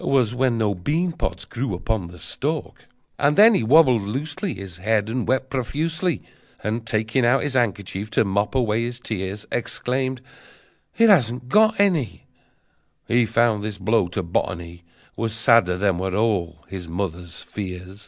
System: none